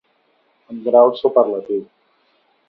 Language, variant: Catalan, Central